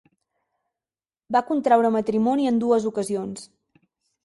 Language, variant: Catalan, Central